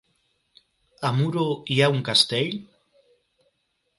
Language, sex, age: Catalan, male, 30-39